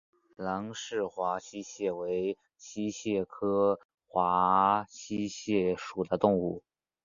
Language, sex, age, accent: Chinese, male, under 19, 出生地：浙江省